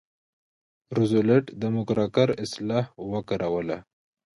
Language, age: Pashto, 19-29